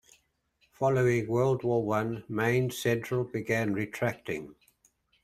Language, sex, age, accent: English, male, 70-79, New Zealand English